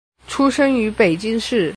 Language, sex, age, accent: Chinese, male, under 19, 出生地：江西省